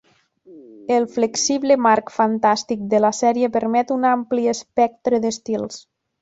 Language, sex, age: Catalan, female, 30-39